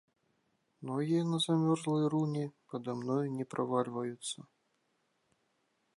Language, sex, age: Belarusian, male, 40-49